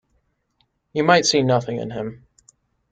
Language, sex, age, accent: English, male, 19-29, United States English